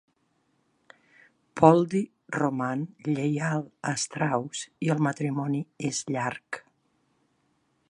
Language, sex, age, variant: Catalan, female, 60-69, Central